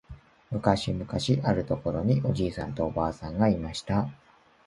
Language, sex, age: Japanese, male, 19-29